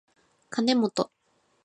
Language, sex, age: Japanese, female, 19-29